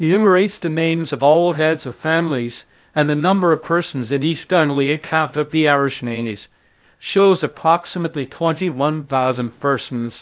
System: TTS, VITS